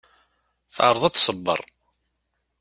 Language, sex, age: Kabyle, male, 40-49